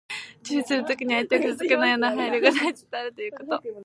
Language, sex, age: Japanese, female, 19-29